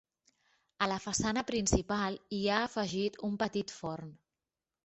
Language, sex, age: Catalan, female, 30-39